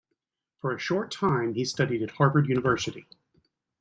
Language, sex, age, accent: English, male, 60-69, United States English